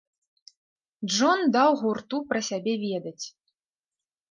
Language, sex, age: Belarusian, female, 30-39